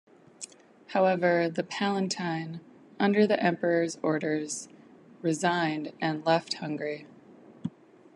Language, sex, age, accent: English, female, 30-39, United States English